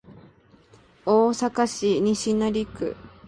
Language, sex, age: Japanese, female, 19-29